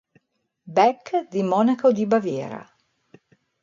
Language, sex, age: Italian, female, 60-69